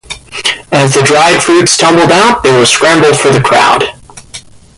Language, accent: English, United States English